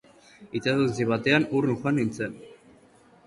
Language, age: Basque, under 19